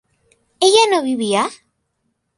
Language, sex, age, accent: Spanish, female, under 19, Andino-Pacífico: Colombia, Perú, Ecuador, oeste de Bolivia y Venezuela andina